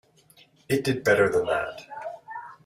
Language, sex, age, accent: English, male, 30-39, Canadian English